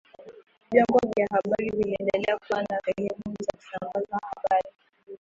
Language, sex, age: Swahili, female, under 19